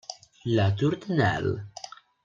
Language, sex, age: Italian, male, 19-29